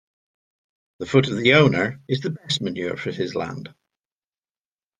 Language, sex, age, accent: English, male, 40-49, England English